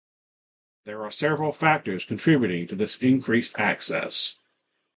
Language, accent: English, United States English